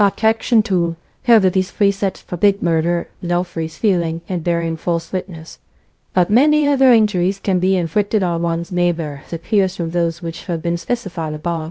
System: TTS, VITS